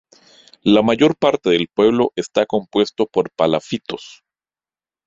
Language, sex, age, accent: Spanish, male, 40-49, América central